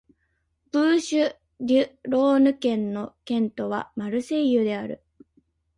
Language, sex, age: Japanese, female, 19-29